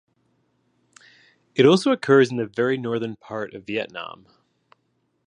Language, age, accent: English, 40-49, United States English; Australian English